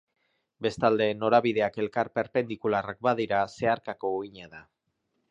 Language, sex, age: Basque, male, 30-39